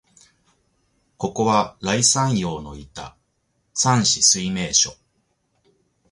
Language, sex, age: Japanese, male, 40-49